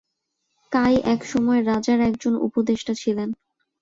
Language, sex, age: Bengali, female, 19-29